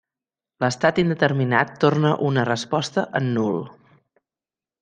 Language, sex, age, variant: Catalan, female, 40-49, Central